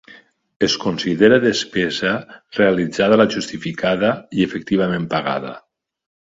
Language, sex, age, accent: Catalan, male, 40-49, valencià